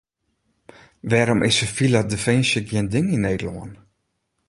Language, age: Western Frisian, 40-49